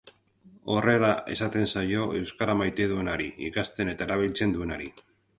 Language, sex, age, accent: Basque, male, 50-59, Mendebalekoa (Araba, Bizkaia, Gipuzkoako mendebaleko herri batzuk)